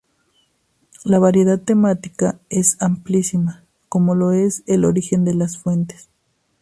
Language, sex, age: Spanish, female, 30-39